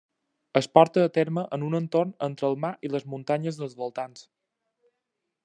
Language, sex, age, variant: Catalan, male, 19-29, Balear